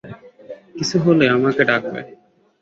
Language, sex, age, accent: Bengali, male, 19-29, শুদ্ধ